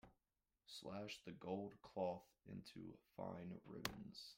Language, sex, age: English, male, 19-29